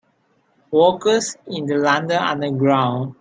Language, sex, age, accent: English, male, 19-29, Malaysian English